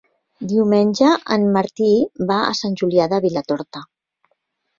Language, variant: Catalan, Central